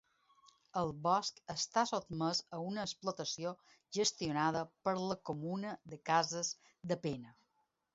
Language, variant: Catalan, Balear